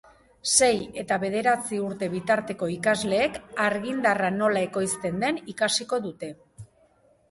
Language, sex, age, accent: Basque, female, 40-49, Mendebalekoa (Araba, Bizkaia, Gipuzkoako mendebaleko herri batzuk)